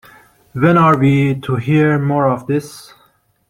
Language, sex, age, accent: English, male, 19-29, United States English